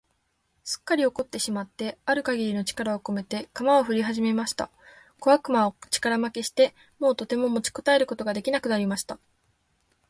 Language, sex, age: Japanese, female, 19-29